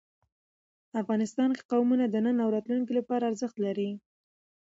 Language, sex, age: Pashto, female, 19-29